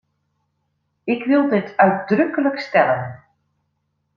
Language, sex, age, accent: Dutch, female, 40-49, Nederlands Nederlands